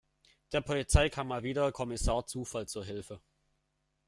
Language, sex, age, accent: German, male, 19-29, Deutschland Deutsch